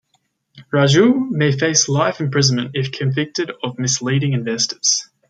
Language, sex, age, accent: English, male, under 19, Australian English